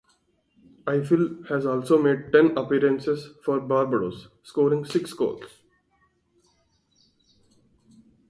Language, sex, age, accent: English, male, 19-29, India and South Asia (India, Pakistan, Sri Lanka)